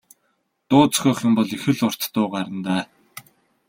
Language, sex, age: Mongolian, male, 19-29